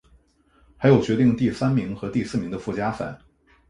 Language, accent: Chinese, 出生地：北京市